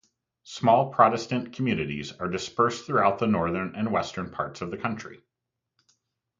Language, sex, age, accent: English, male, 30-39, United States English